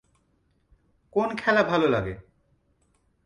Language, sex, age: Bengali, male, 30-39